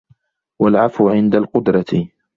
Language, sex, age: Arabic, male, 30-39